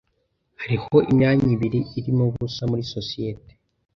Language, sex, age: Kinyarwanda, male, under 19